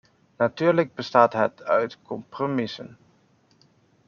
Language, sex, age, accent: Dutch, male, 30-39, Nederlands Nederlands